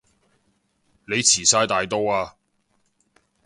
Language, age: Cantonese, 40-49